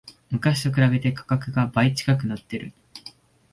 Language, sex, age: Japanese, male, 19-29